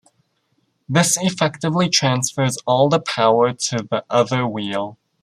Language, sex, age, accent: English, male, 19-29, Canadian English